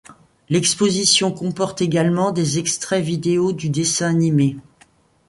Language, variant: French, Français de métropole